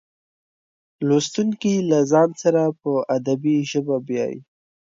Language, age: Pashto, 19-29